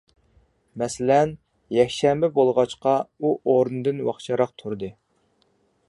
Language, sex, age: Uyghur, male, 30-39